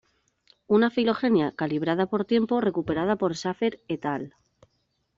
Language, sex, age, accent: Spanish, female, 30-39, España: Norte peninsular (Asturias, Castilla y León, Cantabria, País Vasco, Navarra, Aragón, La Rioja, Guadalajara, Cuenca)